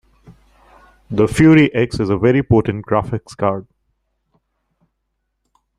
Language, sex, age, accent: English, male, 40-49, India and South Asia (India, Pakistan, Sri Lanka)